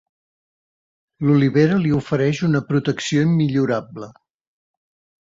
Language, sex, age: Catalan, male, 60-69